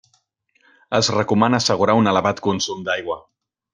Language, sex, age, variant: Catalan, male, 19-29, Central